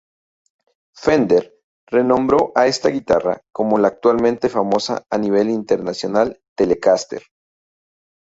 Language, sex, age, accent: Spanish, male, 19-29, México